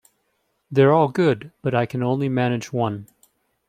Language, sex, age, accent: English, male, 40-49, United States English